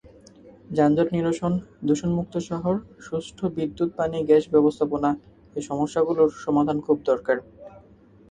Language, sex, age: Bengali, male, 19-29